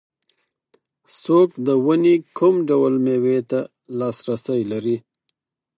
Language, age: Pashto, 30-39